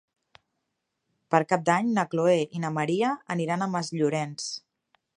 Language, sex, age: Catalan, female, 30-39